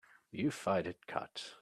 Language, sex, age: English, male, 19-29